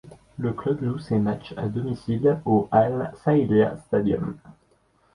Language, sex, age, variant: French, male, 19-29, Français de métropole